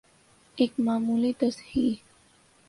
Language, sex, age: Urdu, female, 19-29